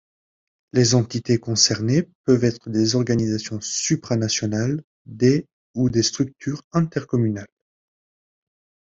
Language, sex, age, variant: French, male, 19-29, Français de métropole